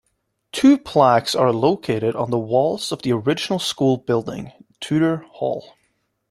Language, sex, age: English, male, 19-29